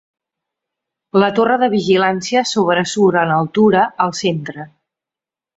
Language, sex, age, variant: Catalan, female, 40-49, Central